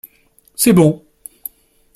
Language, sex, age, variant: French, male, 40-49, Français de métropole